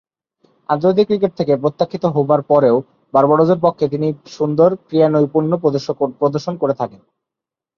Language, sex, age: Bengali, male, 19-29